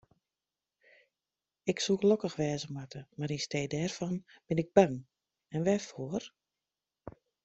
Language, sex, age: Western Frisian, female, 50-59